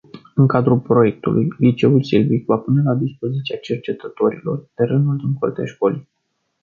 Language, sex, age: Romanian, male, 19-29